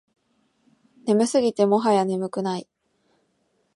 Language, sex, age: Japanese, female, 19-29